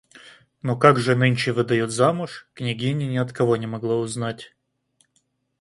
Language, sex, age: Russian, male, 30-39